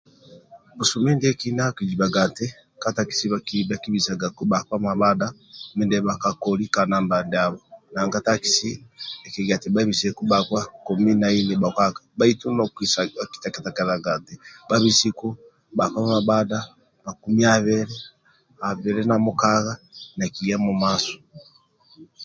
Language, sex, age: Amba (Uganda), male, 50-59